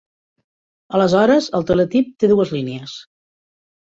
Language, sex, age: Catalan, female, 50-59